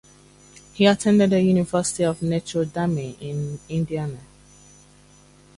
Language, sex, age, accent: English, female, 30-39, England English